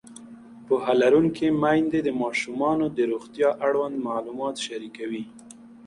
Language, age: Pashto, 19-29